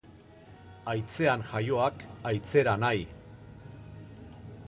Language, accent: Basque, Mendebalekoa (Araba, Bizkaia, Gipuzkoako mendebaleko herri batzuk)